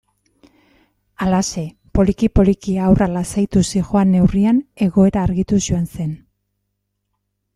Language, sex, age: Basque, female, 50-59